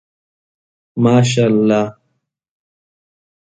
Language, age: Pashto, 19-29